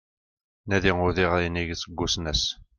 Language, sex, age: Kabyle, male, 50-59